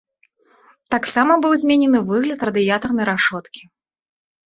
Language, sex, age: Belarusian, female, 30-39